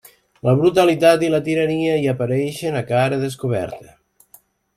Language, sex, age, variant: Catalan, male, 19-29, Nord-Occidental